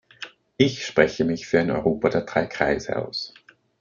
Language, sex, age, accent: German, male, 30-39, Österreichisches Deutsch